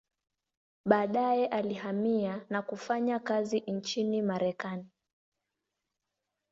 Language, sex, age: Swahili, female, 19-29